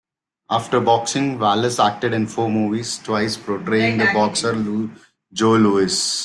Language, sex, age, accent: English, male, 30-39, England English